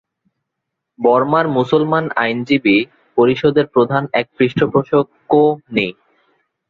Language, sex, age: Bengali, male, 19-29